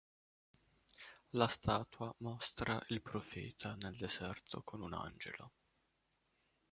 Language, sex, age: Italian, male, 19-29